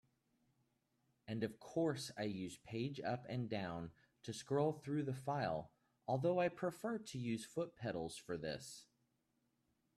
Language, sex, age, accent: English, male, 30-39, United States English